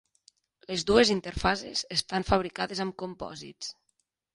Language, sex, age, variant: Catalan, female, 19-29, Nord-Occidental